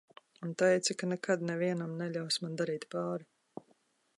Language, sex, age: Latvian, female, 30-39